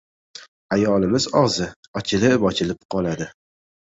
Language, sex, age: Uzbek, male, 19-29